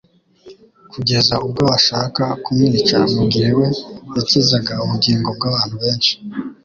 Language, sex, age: Kinyarwanda, male, 19-29